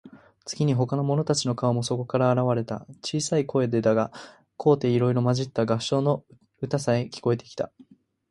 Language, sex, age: Japanese, male, 19-29